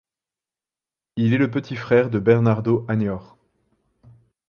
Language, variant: French, Français de métropole